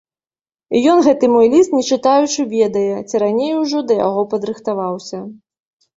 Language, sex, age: Belarusian, female, 30-39